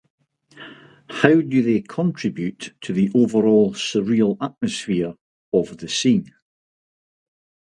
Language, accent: English, Scottish English